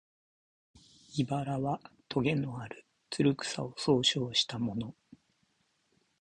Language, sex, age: Japanese, male, 30-39